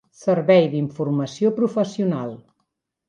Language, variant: Catalan, Central